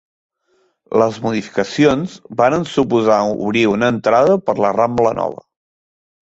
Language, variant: Catalan, Central